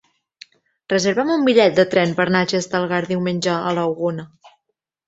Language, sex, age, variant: Catalan, female, 30-39, Central